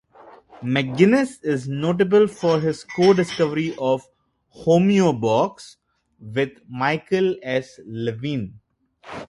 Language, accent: English, India and South Asia (India, Pakistan, Sri Lanka)